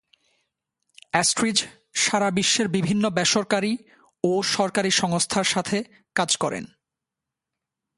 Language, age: Bengali, 19-29